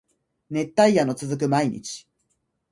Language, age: Japanese, 19-29